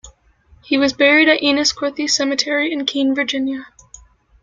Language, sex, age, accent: English, female, 19-29, United States English